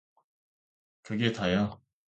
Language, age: Korean, 30-39